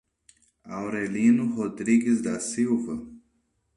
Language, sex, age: Portuguese, male, 30-39